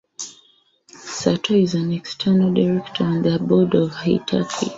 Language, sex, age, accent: English, female, 30-39, England English